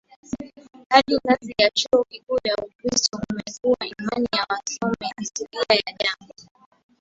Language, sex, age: Swahili, female, 19-29